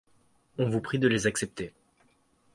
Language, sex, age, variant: French, male, 19-29, Français de métropole